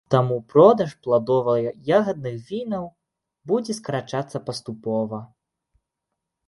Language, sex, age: Belarusian, male, 19-29